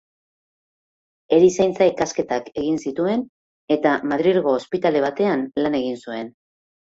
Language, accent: Basque, Mendebalekoa (Araba, Bizkaia, Gipuzkoako mendebaleko herri batzuk)